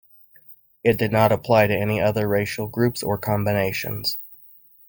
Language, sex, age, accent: English, male, 30-39, United States English